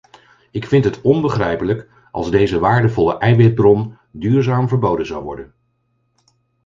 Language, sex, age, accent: Dutch, male, 50-59, Nederlands Nederlands